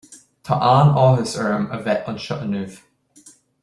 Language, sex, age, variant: Irish, male, 19-29, Gaeilge na Mumhan